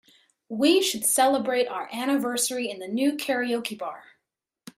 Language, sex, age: English, female, 30-39